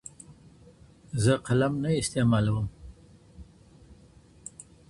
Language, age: Pashto, 60-69